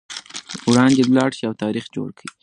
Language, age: Pashto, 19-29